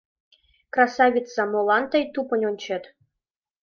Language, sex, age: Mari, female, 19-29